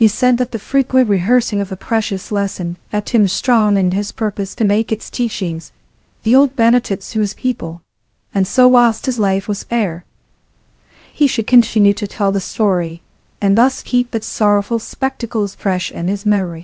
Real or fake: fake